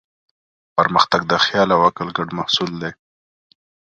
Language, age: Pashto, 30-39